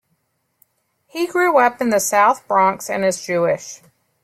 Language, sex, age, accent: English, female, 50-59, United States English